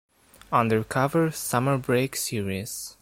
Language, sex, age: English, male, 19-29